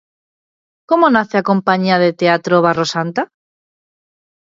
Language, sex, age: Galician, female, 30-39